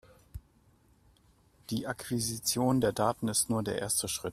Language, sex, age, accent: German, male, 40-49, Deutschland Deutsch